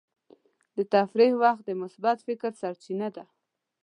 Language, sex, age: Pashto, female, 19-29